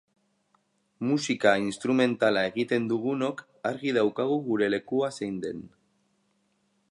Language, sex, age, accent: Basque, male, 30-39, Mendebalekoa (Araba, Bizkaia, Gipuzkoako mendebaleko herri batzuk)